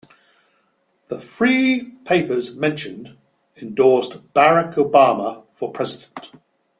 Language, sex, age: English, male, 60-69